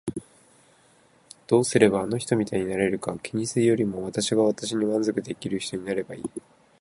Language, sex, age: Japanese, male, 19-29